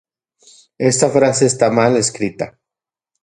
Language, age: Central Puebla Nahuatl, 30-39